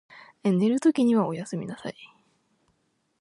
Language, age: Japanese, 19-29